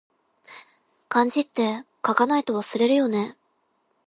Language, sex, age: Japanese, female, 19-29